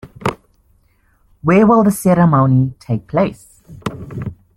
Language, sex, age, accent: English, male, 19-29, Southern African (South Africa, Zimbabwe, Namibia)